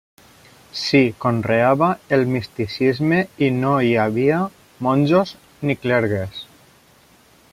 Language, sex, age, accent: Catalan, male, 30-39, valencià